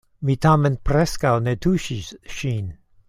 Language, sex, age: Esperanto, male, 70-79